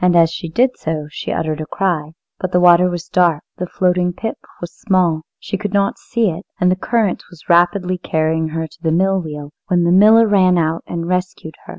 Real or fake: real